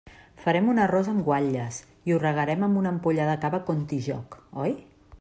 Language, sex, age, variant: Catalan, female, 40-49, Central